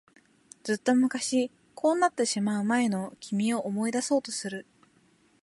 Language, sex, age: Japanese, female, 19-29